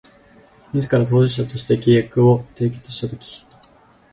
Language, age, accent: Japanese, 19-29, 標準語